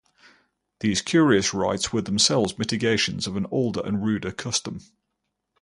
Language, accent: English, England English